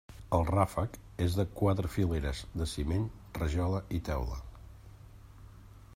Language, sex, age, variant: Catalan, male, 50-59, Central